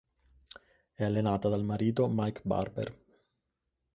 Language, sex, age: Italian, male, 19-29